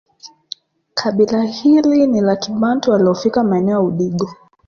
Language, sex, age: Swahili, female, 19-29